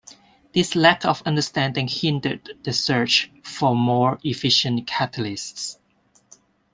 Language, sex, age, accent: English, female, 30-39, Hong Kong English